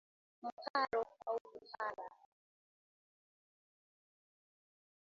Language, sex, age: Swahili, female, 19-29